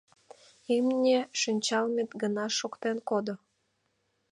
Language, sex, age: Mari, female, 19-29